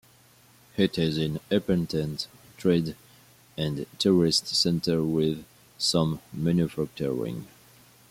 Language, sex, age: English, male, 40-49